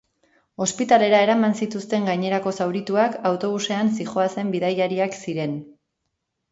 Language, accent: Basque, Erdialdekoa edo Nafarra (Gipuzkoa, Nafarroa)